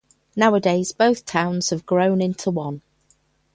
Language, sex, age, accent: English, female, 50-59, England English